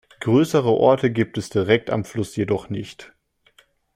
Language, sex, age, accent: German, male, under 19, Deutschland Deutsch